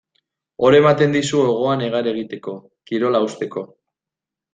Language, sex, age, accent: Basque, male, 19-29, Mendebalekoa (Araba, Bizkaia, Gipuzkoako mendebaleko herri batzuk)